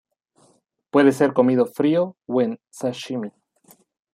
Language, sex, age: Spanish, male, 19-29